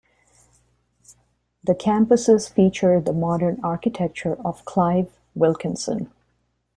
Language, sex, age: English, female, 50-59